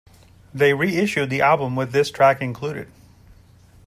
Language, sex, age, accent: English, male, 40-49, United States English